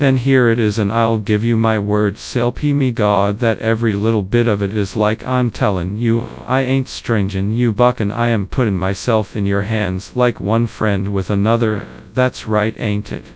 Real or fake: fake